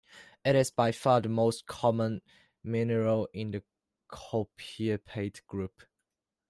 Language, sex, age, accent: English, male, 19-29, Hong Kong English